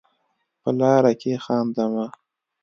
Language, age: Pashto, 19-29